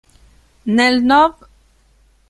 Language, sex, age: Italian, female, 40-49